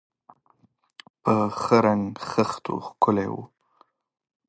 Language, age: Pashto, 19-29